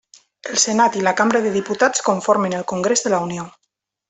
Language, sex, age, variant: Catalan, female, 30-39, Nord-Occidental